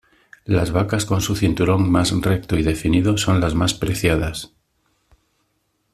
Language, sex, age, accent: Spanish, male, 60-69, España: Centro-Sur peninsular (Madrid, Toledo, Castilla-La Mancha)